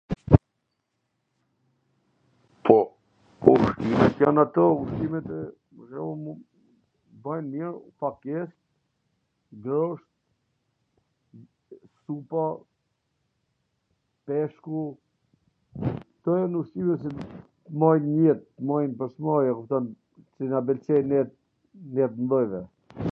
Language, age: Gheg Albanian, 40-49